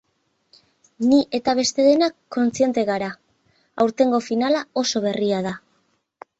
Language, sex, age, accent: Basque, female, 19-29, Nafar-lapurtarra edo Zuberotarra (Lapurdi, Nafarroa Beherea, Zuberoa)